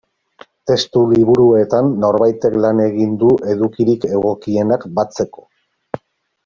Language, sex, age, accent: Basque, male, 40-49, Mendebalekoa (Araba, Bizkaia, Gipuzkoako mendebaleko herri batzuk)